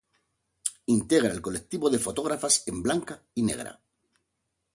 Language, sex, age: Spanish, male, 50-59